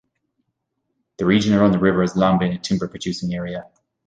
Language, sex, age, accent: English, male, 30-39, Irish English